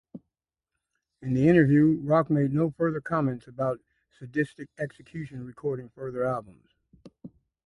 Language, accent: English, United States English